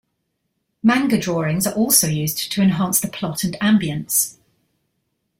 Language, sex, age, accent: English, female, 40-49, England English